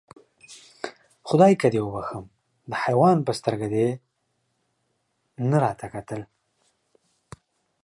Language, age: Pashto, 19-29